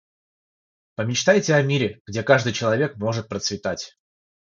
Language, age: Russian, 30-39